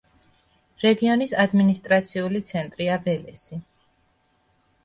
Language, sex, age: Georgian, female, 30-39